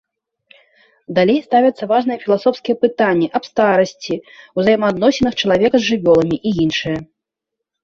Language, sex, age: Belarusian, female, 30-39